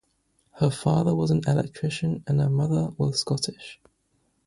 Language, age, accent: English, 19-29, England English